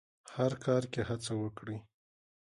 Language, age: Pashto, 40-49